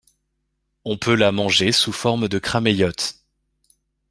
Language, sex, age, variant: French, male, 19-29, Français de métropole